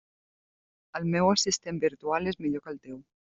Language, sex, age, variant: Catalan, female, 30-39, Central